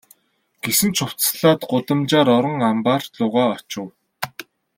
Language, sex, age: Mongolian, male, 19-29